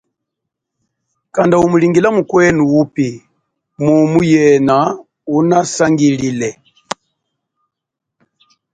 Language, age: Chokwe, 40-49